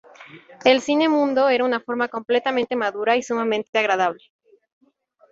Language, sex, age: Spanish, female, 19-29